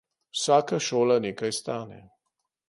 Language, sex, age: Slovenian, male, 60-69